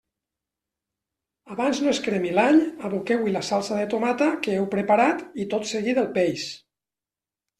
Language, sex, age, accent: Catalan, male, 50-59, valencià